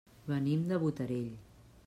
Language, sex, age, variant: Catalan, female, 40-49, Central